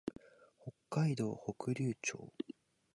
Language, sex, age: Japanese, male, 19-29